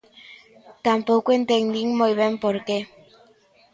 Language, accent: Galician, Normativo (estándar)